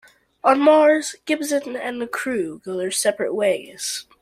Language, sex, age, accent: English, male, under 19, United States English